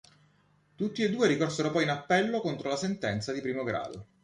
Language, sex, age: Italian, male, 40-49